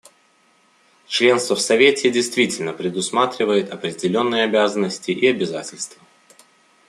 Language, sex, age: Russian, male, 19-29